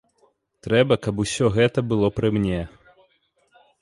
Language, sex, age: Belarusian, male, 19-29